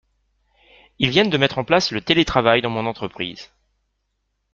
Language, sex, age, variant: French, male, 40-49, Français de métropole